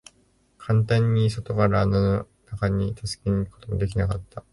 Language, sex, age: Japanese, male, 19-29